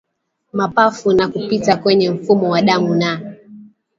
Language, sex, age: Swahili, female, 19-29